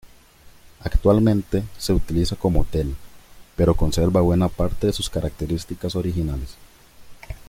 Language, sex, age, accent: Spanish, male, 19-29, América central